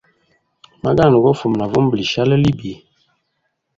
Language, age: Hemba, 19-29